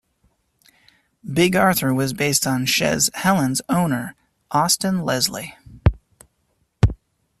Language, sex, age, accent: English, male, 30-39, United States English